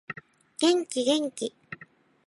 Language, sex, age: Japanese, female, 19-29